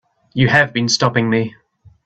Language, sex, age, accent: English, male, 19-29, New Zealand English